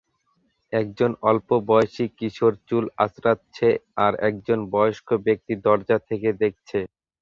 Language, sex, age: Bengali, male, 19-29